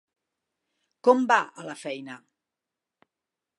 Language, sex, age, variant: Catalan, female, 60-69, Central